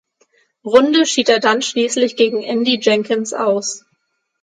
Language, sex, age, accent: German, female, 19-29, Deutschland Deutsch; Hochdeutsch